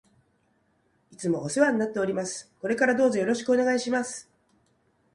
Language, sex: Japanese, female